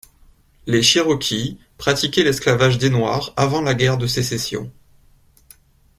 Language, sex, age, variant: French, male, 19-29, Français de métropole